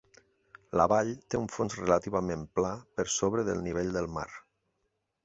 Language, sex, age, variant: Catalan, male, 40-49, Nord-Occidental